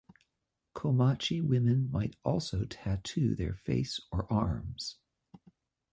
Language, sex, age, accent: English, male, 50-59, United States English